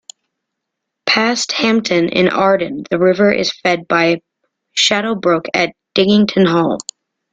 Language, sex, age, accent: English, female, 30-39, United States English